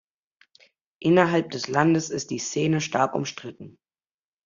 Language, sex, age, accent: German, male, under 19, Deutschland Deutsch